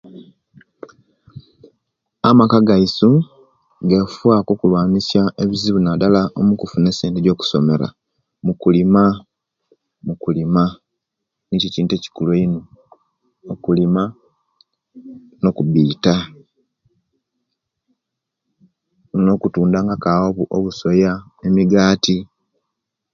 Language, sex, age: Kenyi, male, 40-49